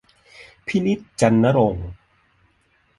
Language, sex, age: Thai, male, 40-49